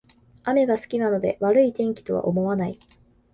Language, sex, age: Japanese, female, 19-29